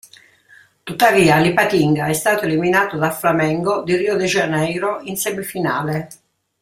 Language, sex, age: Italian, female, 60-69